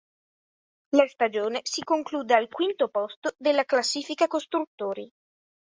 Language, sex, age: Italian, male, under 19